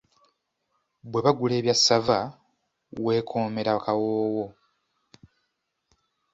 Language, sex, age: Ganda, male, 19-29